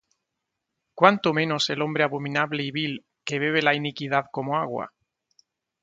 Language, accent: Spanish, España: Sur peninsular (Andalucia, Extremadura, Murcia)